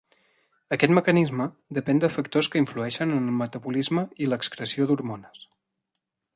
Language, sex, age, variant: Catalan, male, 19-29, Central